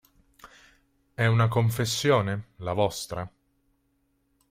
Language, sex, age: Italian, male, 19-29